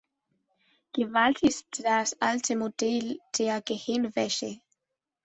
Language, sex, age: German, female, 19-29